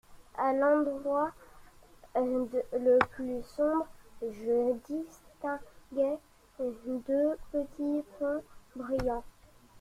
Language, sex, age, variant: French, male, 40-49, Français de métropole